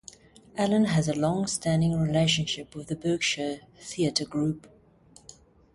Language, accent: English, Southern African (South Africa, Zimbabwe, Namibia)